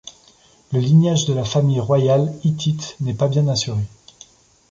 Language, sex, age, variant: French, male, 30-39, Français de métropole